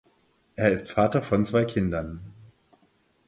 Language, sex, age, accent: German, male, 50-59, Deutschland Deutsch